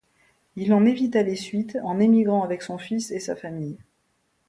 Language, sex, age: French, female, 50-59